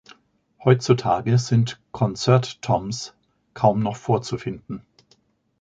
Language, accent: German, Deutschland Deutsch